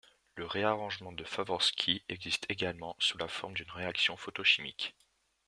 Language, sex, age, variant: French, male, under 19, Français de métropole